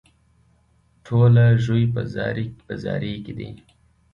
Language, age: Pashto, 19-29